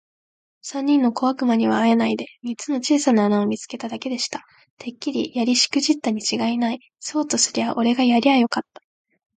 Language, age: Japanese, 19-29